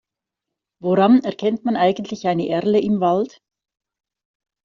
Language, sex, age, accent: German, female, 50-59, Schweizerdeutsch